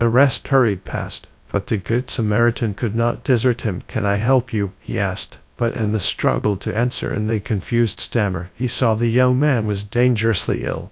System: TTS, GradTTS